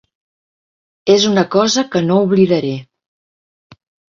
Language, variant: Catalan, Central